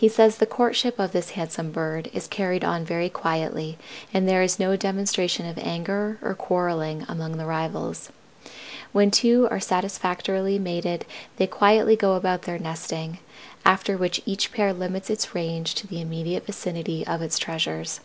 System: none